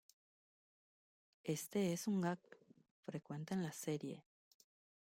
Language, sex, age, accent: Spanish, female, 30-39, Rioplatense: Argentina, Uruguay, este de Bolivia, Paraguay